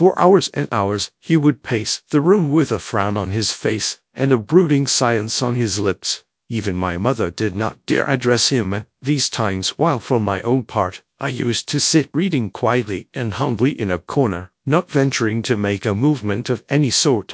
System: TTS, GradTTS